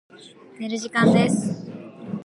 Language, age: Japanese, 19-29